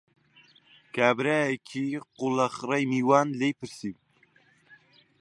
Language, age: Central Kurdish, 19-29